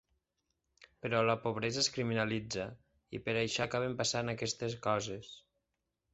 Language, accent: Catalan, Tortosí